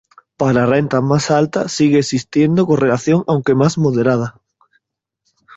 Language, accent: Spanish, España: Sur peninsular (Andalucia, Extremadura, Murcia)